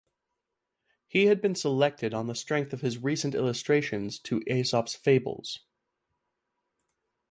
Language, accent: English, United States English